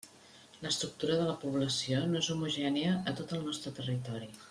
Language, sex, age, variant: Catalan, female, 50-59, Central